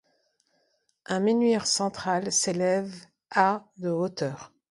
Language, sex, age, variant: French, female, 40-49, Français de métropole